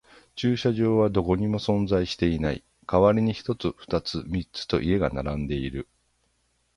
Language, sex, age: Japanese, male, 40-49